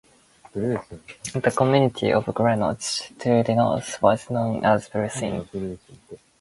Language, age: English, 19-29